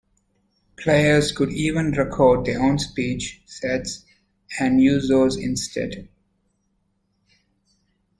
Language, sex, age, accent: English, male, 30-39, United States English